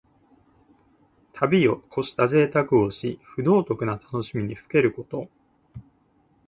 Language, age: Japanese, 19-29